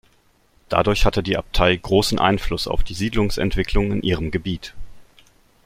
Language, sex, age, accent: German, male, 19-29, Deutschland Deutsch